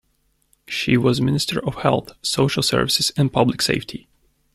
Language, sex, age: English, male, 19-29